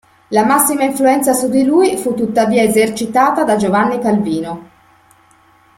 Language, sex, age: Italian, female, 50-59